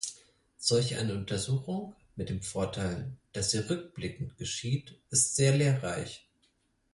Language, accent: German, Deutschland Deutsch